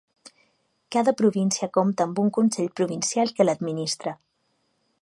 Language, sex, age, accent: Catalan, female, 30-39, balear; central